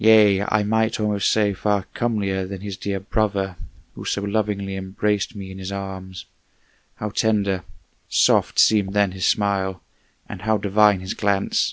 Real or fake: real